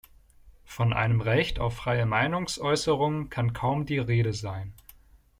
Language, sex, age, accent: German, male, 19-29, Deutschland Deutsch